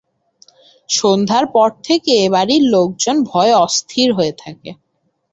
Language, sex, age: Bengali, female, 19-29